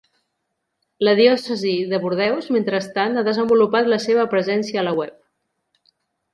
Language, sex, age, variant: Catalan, female, 40-49, Central